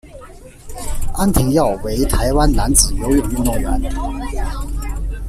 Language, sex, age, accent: Chinese, male, 30-39, 出生地：江苏省